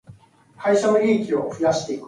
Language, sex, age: English, female, 19-29